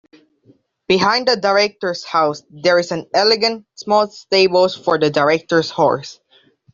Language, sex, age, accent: English, male, under 19, Filipino